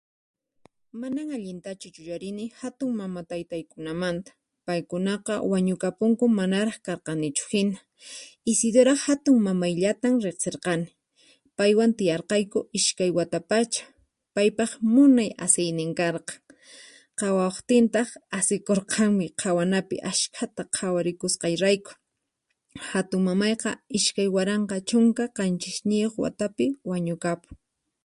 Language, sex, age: Puno Quechua, female, 19-29